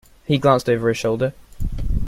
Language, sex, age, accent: English, male, under 19, England English